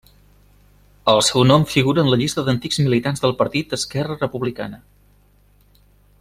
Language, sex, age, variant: Catalan, male, 30-39, Central